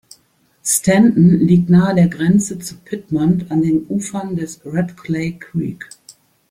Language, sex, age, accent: German, female, 50-59, Deutschland Deutsch